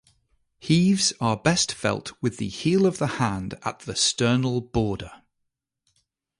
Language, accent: English, England English